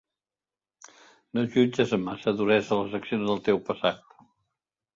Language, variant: Catalan, Central